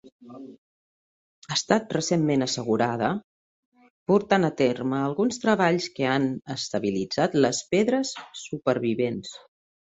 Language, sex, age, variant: Catalan, female, 40-49, Septentrional